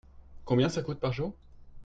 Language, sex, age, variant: French, male, 30-39, Français de métropole